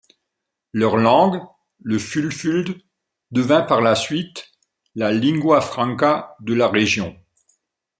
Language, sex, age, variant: French, male, 50-59, Français de métropole